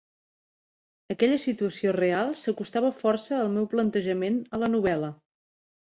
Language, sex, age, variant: Catalan, female, 40-49, Central